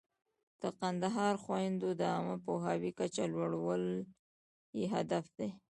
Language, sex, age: Pashto, female, 19-29